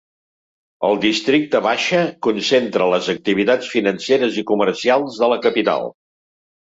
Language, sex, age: Catalan, male, 70-79